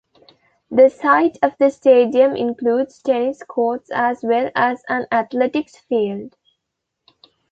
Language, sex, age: English, female, 19-29